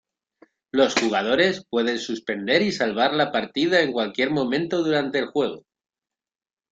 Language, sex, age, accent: Spanish, female, 19-29, España: Centro-Sur peninsular (Madrid, Toledo, Castilla-La Mancha)